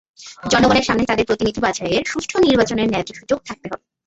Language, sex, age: Bengali, female, 19-29